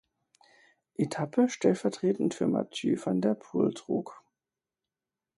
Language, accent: German, Deutschland Deutsch